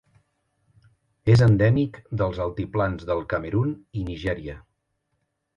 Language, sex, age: Catalan, male, 50-59